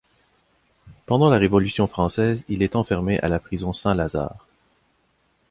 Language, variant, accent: French, Français d'Amérique du Nord, Français du Canada